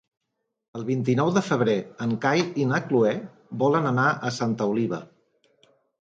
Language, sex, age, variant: Catalan, male, 50-59, Central